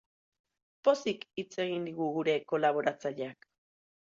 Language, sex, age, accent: Basque, female, 30-39, Erdialdekoa edo Nafarra (Gipuzkoa, Nafarroa)